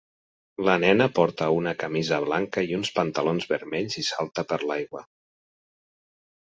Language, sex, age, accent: Catalan, male, 40-49, occidental